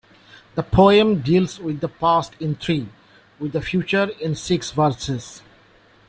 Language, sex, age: English, male, 40-49